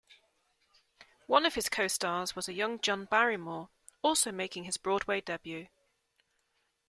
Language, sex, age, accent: English, female, 40-49, England English